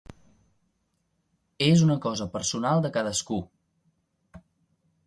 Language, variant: Catalan, Central